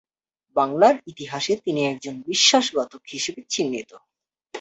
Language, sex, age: Bengali, male, under 19